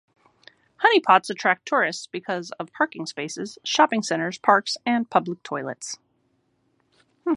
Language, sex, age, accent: English, female, 30-39, United States English